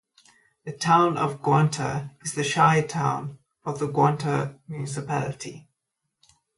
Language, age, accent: English, 30-39, Southern African (South Africa, Zimbabwe, Namibia)